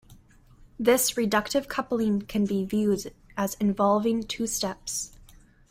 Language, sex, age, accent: English, female, 19-29, United States English